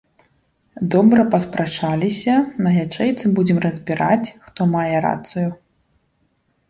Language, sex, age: Belarusian, female, 30-39